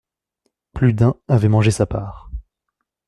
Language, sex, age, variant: French, male, 19-29, Français de métropole